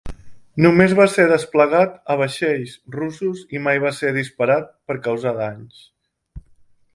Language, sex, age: Catalan, male, 30-39